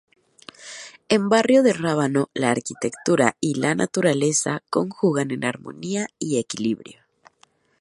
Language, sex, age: Spanish, female, 30-39